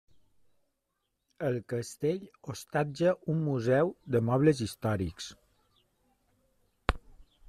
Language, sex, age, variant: Catalan, male, 40-49, Balear